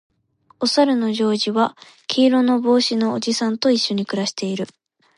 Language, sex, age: Japanese, female, under 19